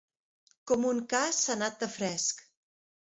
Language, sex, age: Catalan, female, 40-49